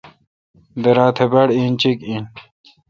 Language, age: Kalkoti, 19-29